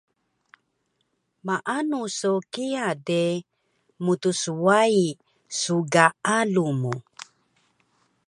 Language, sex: Taroko, female